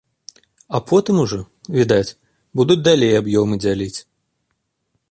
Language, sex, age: Belarusian, male, 30-39